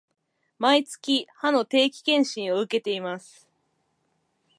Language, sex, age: Japanese, female, 19-29